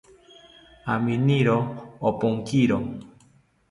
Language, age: South Ucayali Ashéninka, 40-49